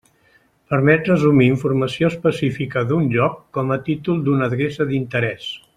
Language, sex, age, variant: Catalan, male, 60-69, Central